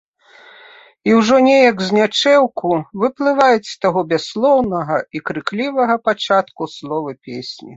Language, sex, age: Belarusian, female, 40-49